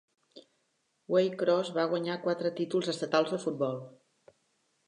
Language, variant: Catalan, Central